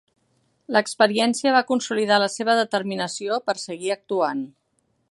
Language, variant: Catalan, Central